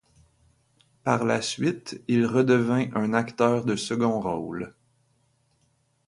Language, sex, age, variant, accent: French, male, 30-39, Français d'Amérique du Nord, Français du Canada